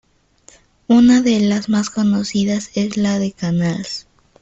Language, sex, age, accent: Spanish, female, under 19, Andino-Pacífico: Colombia, Perú, Ecuador, oeste de Bolivia y Venezuela andina